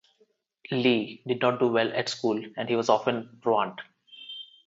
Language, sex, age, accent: English, male, 19-29, India and South Asia (India, Pakistan, Sri Lanka)